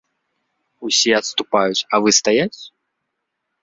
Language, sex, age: Belarusian, male, 19-29